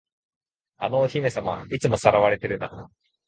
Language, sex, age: Japanese, male, 19-29